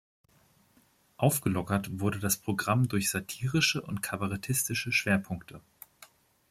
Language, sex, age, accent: German, male, 30-39, Deutschland Deutsch